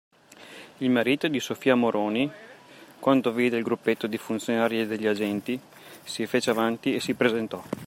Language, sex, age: Italian, male, 30-39